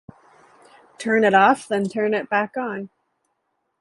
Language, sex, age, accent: English, female, 19-29, United States English